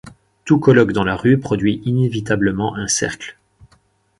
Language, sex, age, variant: French, male, 30-39, Français de métropole